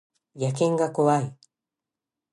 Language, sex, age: Japanese, female, 50-59